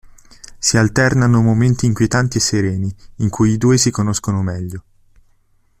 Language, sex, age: Italian, male, under 19